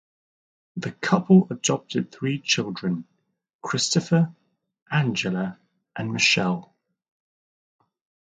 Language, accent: English, England English